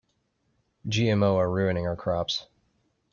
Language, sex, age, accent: English, male, 19-29, United States English